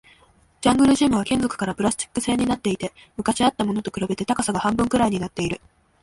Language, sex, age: Japanese, female, 19-29